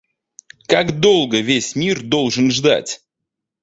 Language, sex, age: Russian, male, 30-39